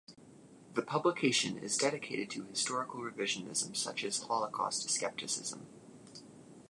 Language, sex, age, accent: English, male, 19-29, United States English